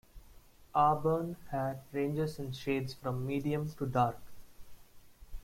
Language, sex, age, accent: English, male, 19-29, India and South Asia (India, Pakistan, Sri Lanka)